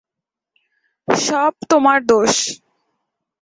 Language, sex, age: Bengali, female, 19-29